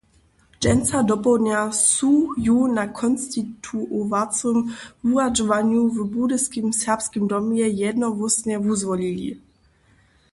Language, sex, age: Upper Sorbian, female, under 19